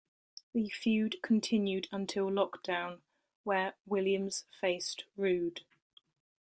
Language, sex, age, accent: English, female, 19-29, England English